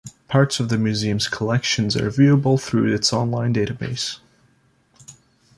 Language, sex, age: English, male, 19-29